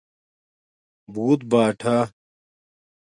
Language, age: Domaaki, 30-39